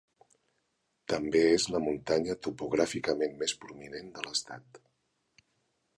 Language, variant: Catalan, Central